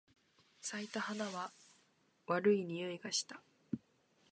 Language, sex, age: Japanese, female, under 19